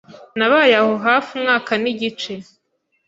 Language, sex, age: Kinyarwanda, female, 19-29